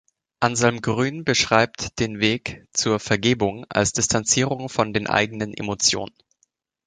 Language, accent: German, Deutschland Deutsch